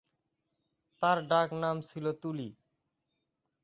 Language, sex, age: Bengali, male, 19-29